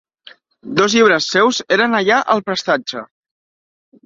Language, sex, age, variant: Catalan, male, 19-29, Central